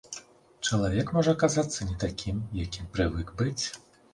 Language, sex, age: Belarusian, male, 30-39